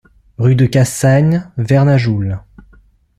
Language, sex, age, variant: French, male, 19-29, Français de métropole